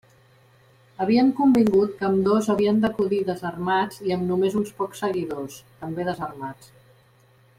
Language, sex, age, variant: Catalan, female, 50-59, Central